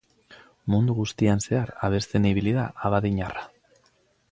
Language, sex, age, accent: Basque, male, 30-39, Mendebalekoa (Araba, Bizkaia, Gipuzkoako mendebaleko herri batzuk)